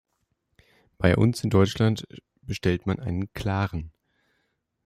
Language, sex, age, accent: German, male, 19-29, Deutschland Deutsch